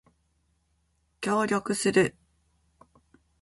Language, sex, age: Japanese, female, 50-59